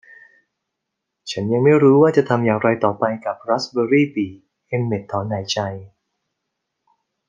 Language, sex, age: Thai, male, 40-49